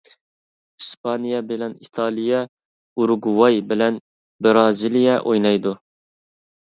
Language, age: Uyghur, 19-29